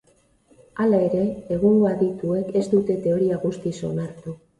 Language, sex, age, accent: Basque, female, 50-59, Erdialdekoa edo Nafarra (Gipuzkoa, Nafarroa)